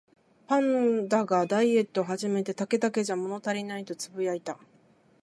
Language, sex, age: Japanese, female, 40-49